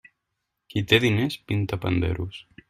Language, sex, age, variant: Catalan, male, 19-29, Central